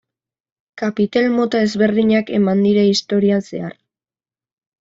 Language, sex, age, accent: Basque, female, under 19, Erdialdekoa edo Nafarra (Gipuzkoa, Nafarroa)